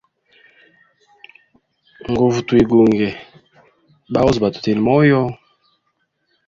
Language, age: Hemba, 19-29